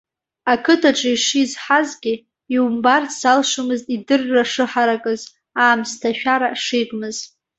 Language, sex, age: Abkhazian, female, under 19